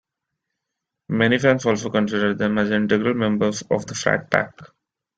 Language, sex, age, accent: English, male, 19-29, India and South Asia (India, Pakistan, Sri Lanka)